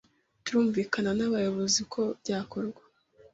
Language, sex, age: Kinyarwanda, female, 30-39